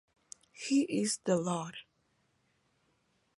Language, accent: English, Southern African (South Africa, Zimbabwe, Namibia)